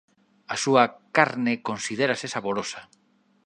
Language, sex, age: Galician, male, 40-49